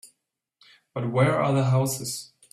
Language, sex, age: English, male, 19-29